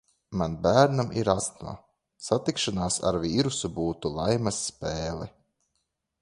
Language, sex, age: Latvian, male, 30-39